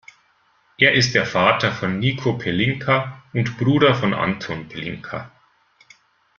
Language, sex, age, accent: German, male, 40-49, Deutschland Deutsch